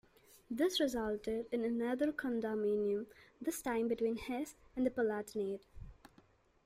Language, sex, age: English, female, under 19